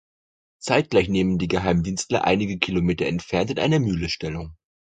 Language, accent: German, Deutschland Deutsch